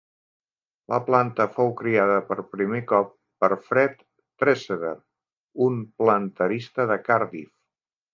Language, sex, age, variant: Catalan, male, 50-59, Central